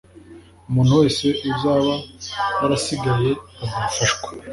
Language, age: Kinyarwanda, 19-29